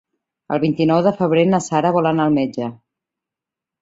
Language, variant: Catalan, Central